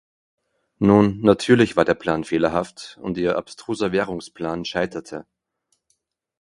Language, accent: German, Österreichisches Deutsch